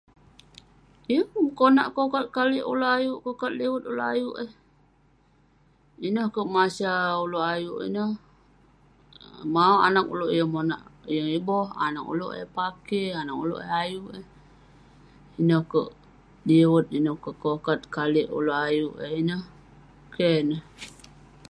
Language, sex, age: Western Penan, female, 19-29